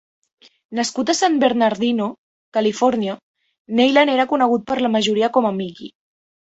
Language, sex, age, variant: Catalan, female, under 19, Central